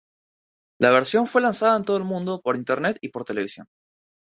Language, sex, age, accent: Spanish, male, under 19, Rioplatense: Argentina, Uruguay, este de Bolivia, Paraguay